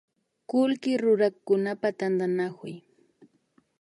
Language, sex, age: Imbabura Highland Quichua, female, 30-39